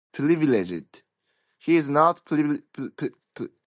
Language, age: English, 19-29